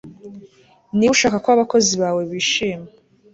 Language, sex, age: Kinyarwanda, female, 19-29